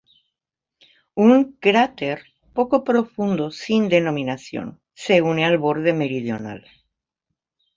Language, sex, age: Spanish, female, 50-59